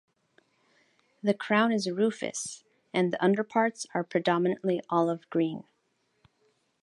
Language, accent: English, United States English